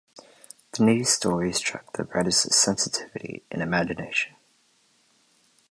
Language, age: English, 19-29